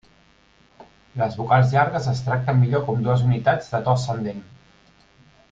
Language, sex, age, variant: Catalan, male, 40-49, Central